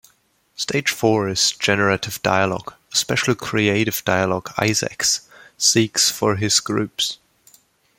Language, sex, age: English, male, 19-29